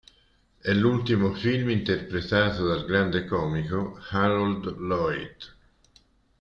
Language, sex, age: Italian, male, 60-69